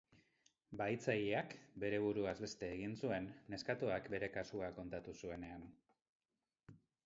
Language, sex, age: Basque, male, 50-59